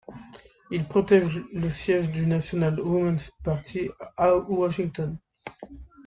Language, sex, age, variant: French, female, 30-39, Français de métropole